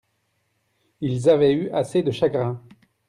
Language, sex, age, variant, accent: French, male, 30-39, Français d'Europe, Français de Belgique